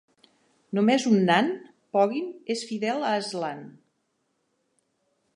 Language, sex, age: Catalan, female, 60-69